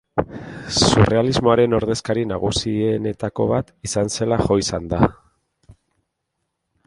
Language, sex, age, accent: Basque, female, 40-49, Erdialdekoa edo Nafarra (Gipuzkoa, Nafarroa)